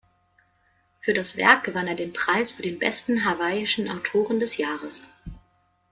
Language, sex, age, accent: German, female, 19-29, Deutschland Deutsch